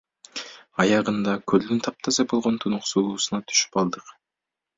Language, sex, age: Kyrgyz, male, 19-29